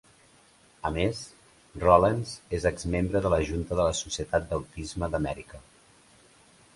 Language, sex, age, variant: Catalan, male, 40-49, Central